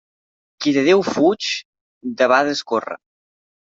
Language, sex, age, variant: Catalan, male, 19-29, Central